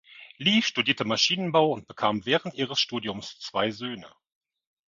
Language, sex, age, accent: German, male, 40-49, Deutschland Deutsch